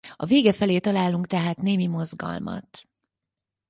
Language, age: Hungarian, 50-59